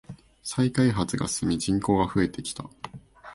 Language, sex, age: Japanese, male, 19-29